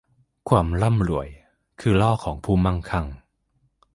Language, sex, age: Thai, male, 19-29